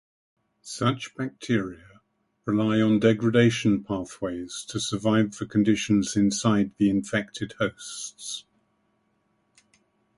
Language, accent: English, England English